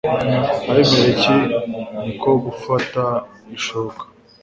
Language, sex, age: Kinyarwanda, male, 19-29